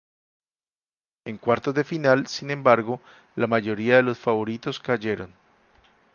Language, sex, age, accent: Spanish, male, 30-39, Andino-Pacífico: Colombia, Perú, Ecuador, oeste de Bolivia y Venezuela andina